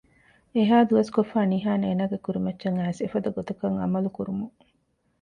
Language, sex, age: Divehi, female, 40-49